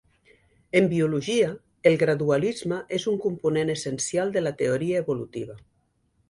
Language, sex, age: Catalan, female, 60-69